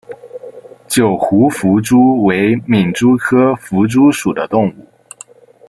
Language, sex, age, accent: Chinese, male, under 19, 出生地：浙江省